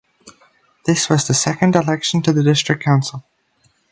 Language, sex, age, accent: English, male, under 19, United States English